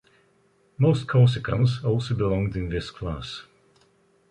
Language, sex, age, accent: English, male, 40-49, England English